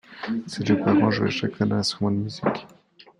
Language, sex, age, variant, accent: French, male, 30-39, Français d'Europe, Français de Suisse